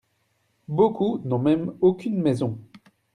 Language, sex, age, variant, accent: French, male, 30-39, Français d'Europe, Français de Belgique